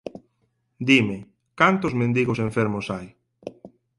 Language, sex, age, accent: Galician, male, 19-29, Atlántico (seseo e gheada)